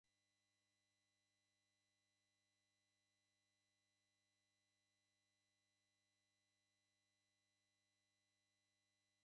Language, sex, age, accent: Spanish, male, 50-59, España: Norte peninsular (Asturias, Castilla y León, Cantabria, País Vasco, Navarra, Aragón, La Rioja, Guadalajara, Cuenca)